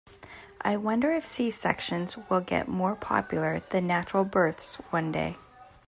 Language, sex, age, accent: English, female, 40-49, United States English